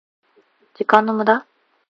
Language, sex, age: Japanese, female, 19-29